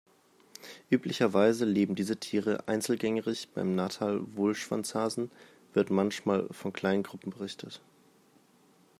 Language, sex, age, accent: German, male, 19-29, Deutschland Deutsch